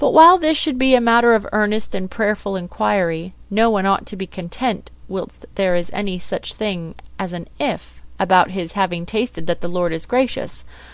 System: none